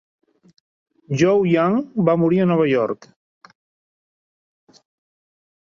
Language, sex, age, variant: Catalan, male, 50-59, Central